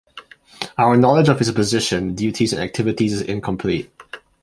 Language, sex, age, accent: English, male, 19-29, Malaysian English